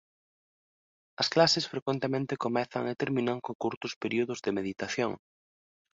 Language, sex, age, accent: Galician, male, 19-29, Normativo (estándar)